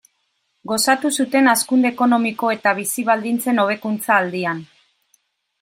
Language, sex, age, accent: Basque, female, 40-49, Mendebalekoa (Araba, Bizkaia, Gipuzkoako mendebaleko herri batzuk)